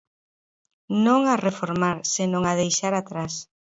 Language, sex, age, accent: Galician, female, 40-49, Central (gheada)